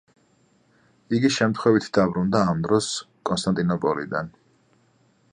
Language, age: Georgian, 40-49